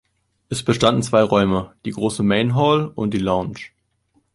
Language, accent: German, Deutschland Deutsch